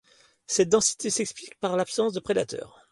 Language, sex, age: French, male, 40-49